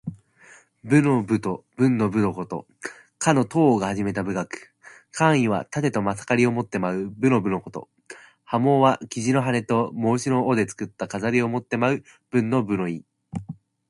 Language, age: Japanese, under 19